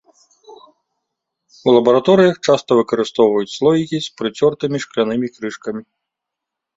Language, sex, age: Belarusian, male, 30-39